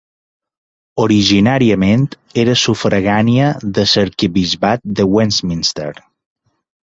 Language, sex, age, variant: Catalan, male, 40-49, Balear